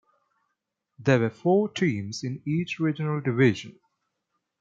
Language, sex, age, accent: English, male, 19-29, United States English